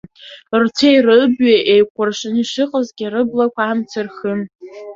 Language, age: Abkhazian, under 19